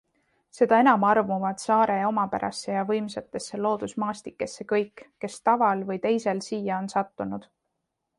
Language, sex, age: Estonian, female, 19-29